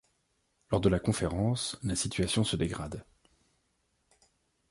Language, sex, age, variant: French, male, 30-39, Français de métropole